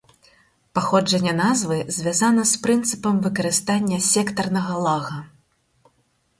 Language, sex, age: Belarusian, female, 30-39